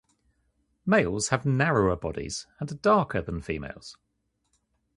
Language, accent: English, England English